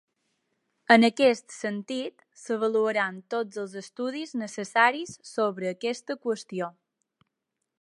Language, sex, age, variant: Catalan, female, 19-29, Balear